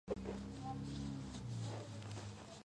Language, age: Georgian, 19-29